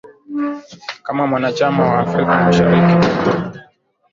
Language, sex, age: Swahili, male, 19-29